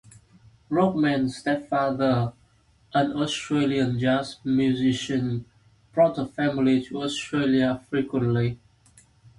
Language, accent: English, United States English